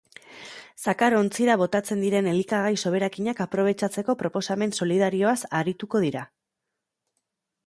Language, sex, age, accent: Basque, female, 30-39, Erdialdekoa edo Nafarra (Gipuzkoa, Nafarroa)